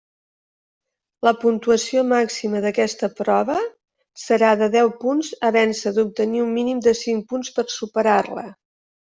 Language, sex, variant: Catalan, female, Central